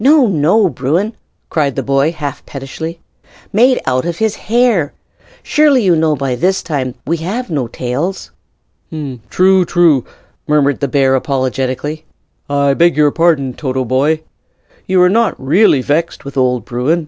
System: none